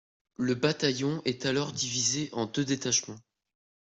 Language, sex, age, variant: French, male, under 19, Français de métropole